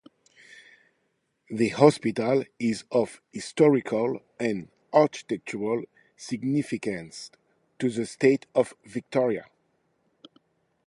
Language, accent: English, French